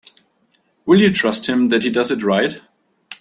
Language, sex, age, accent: English, male, 19-29, United States English